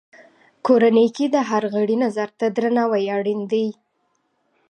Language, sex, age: Pashto, female, 30-39